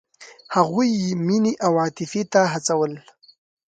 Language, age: Pashto, 19-29